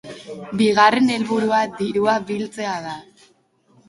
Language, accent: Basque, Erdialdekoa edo Nafarra (Gipuzkoa, Nafarroa)